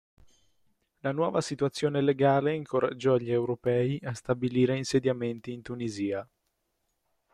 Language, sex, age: Italian, male, under 19